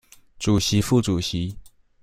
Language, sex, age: Chinese, male, 19-29